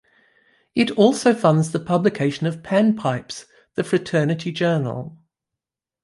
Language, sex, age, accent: English, female, 50-59, England English